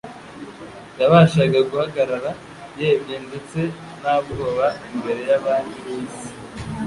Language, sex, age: Kinyarwanda, male, 19-29